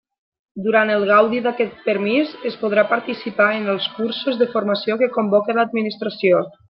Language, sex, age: Catalan, female, 30-39